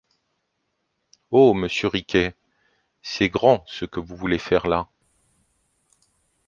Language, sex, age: French, male, 50-59